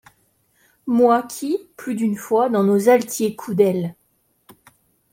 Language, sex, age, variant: French, male, 40-49, Français de métropole